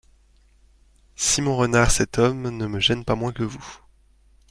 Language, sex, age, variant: French, male, 30-39, Français de métropole